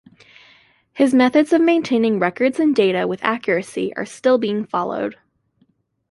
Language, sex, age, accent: English, female, 19-29, United States English